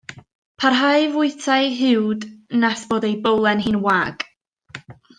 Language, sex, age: Welsh, female, 19-29